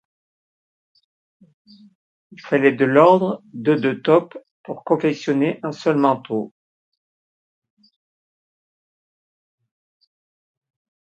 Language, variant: French, Français de métropole